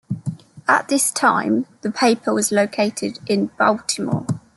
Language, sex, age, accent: English, female, 19-29, England English